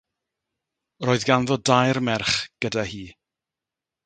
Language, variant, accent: Welsh, South-Eastern Welsh, Y Deyrnas Unedig Cymraeg